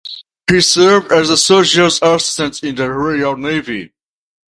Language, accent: English, India and South Asia (India, Pakistan, Sri Lanka)